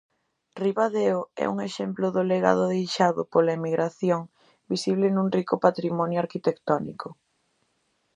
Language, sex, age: Galician, female, 19-29